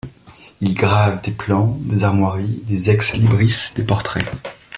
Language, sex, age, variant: French, male, 19-29, Français de métropole